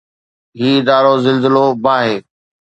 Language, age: Sindhi, 40-49